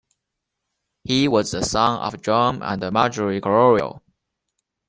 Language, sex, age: English, male, 19-29